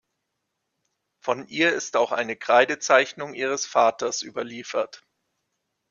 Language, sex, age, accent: German, male, 40-49, Deutschland Deutsch